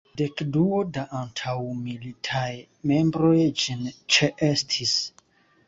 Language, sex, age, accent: Esperanto, male, 19-29, Internacia